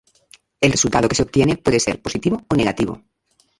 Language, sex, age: Spanish, female, 50-59